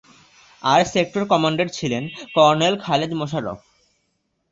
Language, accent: Bengali, Bengali